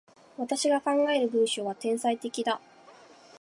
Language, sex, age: Japanese, female, 19-29